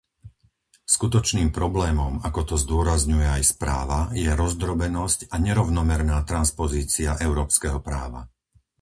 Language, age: Slovak, 50-59